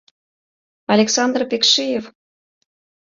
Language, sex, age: Mari, female, 30-39